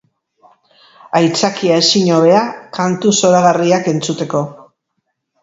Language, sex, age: Basque, female, 60-69